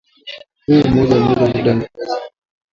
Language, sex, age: Swahili, male, 19-29